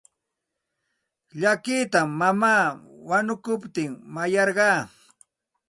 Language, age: Santa Ana de Tusi Pasco Quechua, 40-49